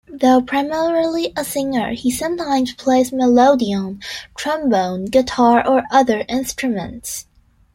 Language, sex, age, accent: English, female, 19-29, United States English